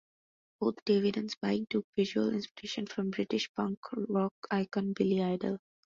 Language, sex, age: English, female, 19-29